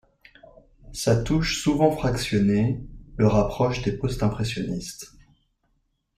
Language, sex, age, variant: French, male, 30-39, Français de métropole